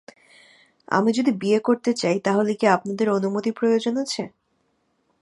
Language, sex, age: Bengali, female, 19-29